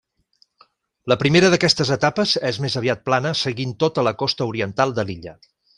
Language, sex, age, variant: Catalan, male, 40-49, Central